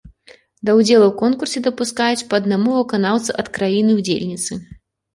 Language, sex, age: Belarusian, female, 19-29